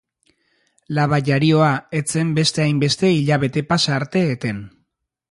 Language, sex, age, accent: Basque, male, 30-39, Erdialdekoa edo Nafarra (Gipuzkoa, Nafarroa)